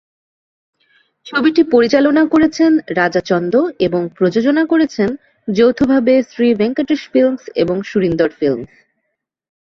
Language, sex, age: Bengali, female, 30-39